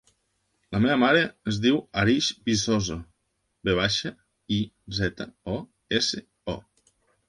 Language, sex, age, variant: Catalan, male, 30-39, Nord-Occidental